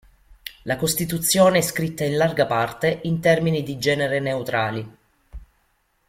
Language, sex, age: Italian, female, 40-49